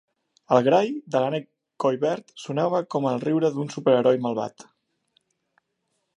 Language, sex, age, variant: Catalan, male, 30-39, Central